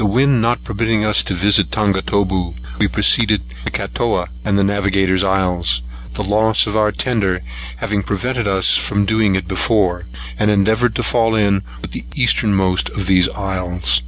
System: none